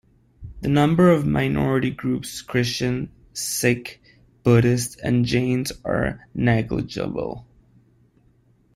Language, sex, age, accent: English, male, 19-29, United States English